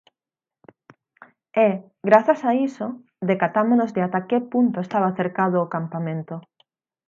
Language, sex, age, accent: Galician, female, 19-29, Atlántico (seseo e gheada); Normativo (estándar)